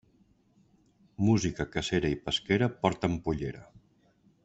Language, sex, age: Catalan, male, 50-59